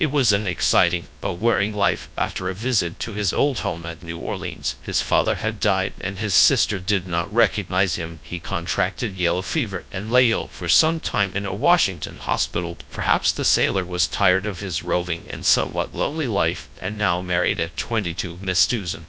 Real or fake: fake